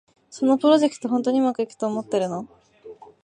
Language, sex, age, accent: Japanese, female, 19-29, 東京